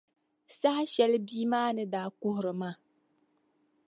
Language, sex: Dagbani, female